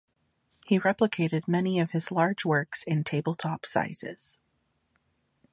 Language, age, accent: English, 19-29, United States English